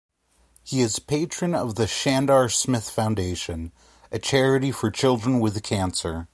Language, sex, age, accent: English, male, 19-29, United States English